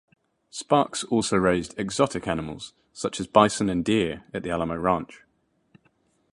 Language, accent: English, England English